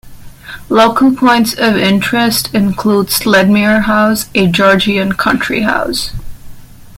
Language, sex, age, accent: English, female, 19-29, India and South Asia (India, Pakistan, Sri Lanka)